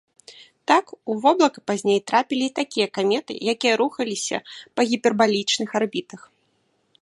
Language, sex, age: Belarusian, female, 19-29